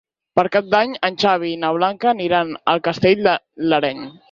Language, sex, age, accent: Catalan, female, 30-39, nord-oriental